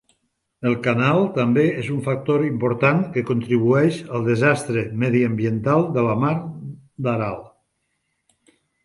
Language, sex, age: Catalan, male, 60-69